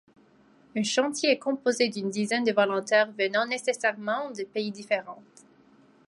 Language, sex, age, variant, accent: French, female, 19-29, Français d'Amérique du Nord, Français du Canada